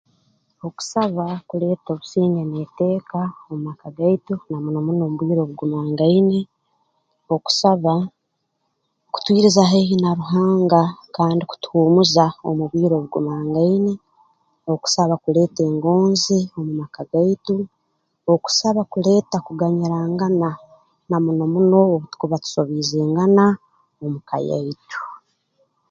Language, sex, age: Tooro, female, 30-39